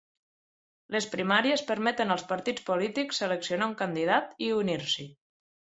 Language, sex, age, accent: Catalan, female, 19-29, Tortosí; Ebrenc